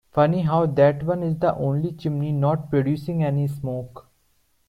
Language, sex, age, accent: English, male, 19-29, India and South Asia (India, Pakistan, Sri Lanka)